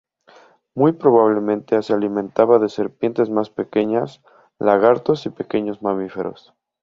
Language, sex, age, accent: Spanish, male, 19-29, México